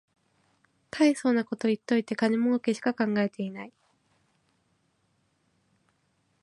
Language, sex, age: Japanese, female, 19-29